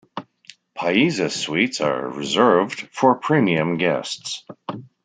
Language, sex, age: English, male, 60-69